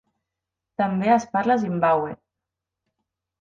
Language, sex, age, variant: Catalan, female, 30-39, Central